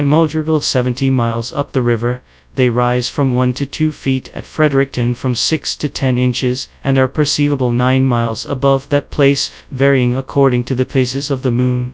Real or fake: fake